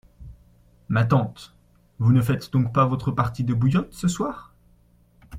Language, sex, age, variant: French, male, 19-29, Français de métropole